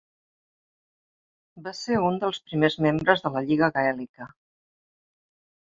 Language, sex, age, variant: Catalan, female, 50-59, Central